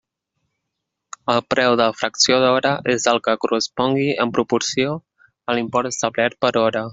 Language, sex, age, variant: Catalan, male, 19-29, Central